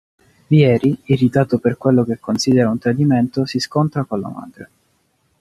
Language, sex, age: Italian, male, 19-29